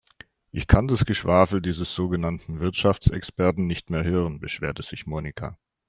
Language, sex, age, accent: German, male, 40-49, Deutschland Deutsch